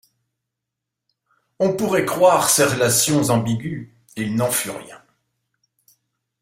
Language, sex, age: French, male, 50-59